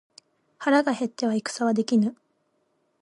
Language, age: Japanese, 19-29